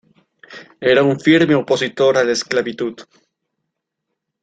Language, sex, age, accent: Spanish, male, 19-29, Andino-Pacífico: Colombia, Perú, Ecuador, oeste de Bolivia y Venezuela andina